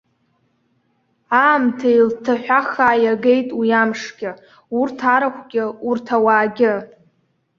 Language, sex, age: Abkhazian, female, under 19